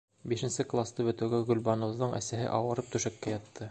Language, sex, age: Bashkir, male, 30-39